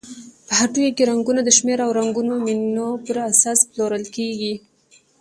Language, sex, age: Pashto, female, 19-29